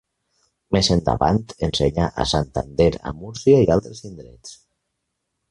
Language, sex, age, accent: Catalan, male, 50-59, valencià